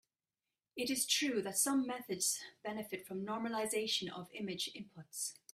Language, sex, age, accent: English, female, 30-39, Irish English